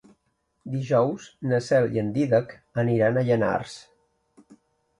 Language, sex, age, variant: Catalan, male, 40-49, Central